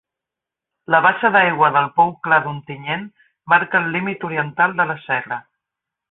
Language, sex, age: Catalan, female, 50-59